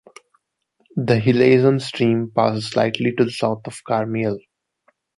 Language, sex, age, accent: English, male, 19-29, India and South Asia (India, Pakistan, Sri Lanka)